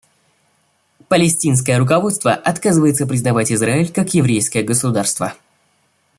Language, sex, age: Russian, male, under 19